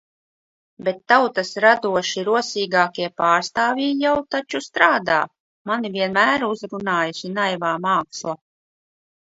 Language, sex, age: Latvian, female, 40-49